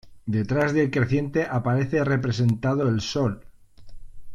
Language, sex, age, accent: Spanish, male, 40-49, España: Norte peninsular (Asturias, Castilla y León, Cantabria, País Vasco, Navarra, Aragón, La Rioja, Guadalajara, Cuenca)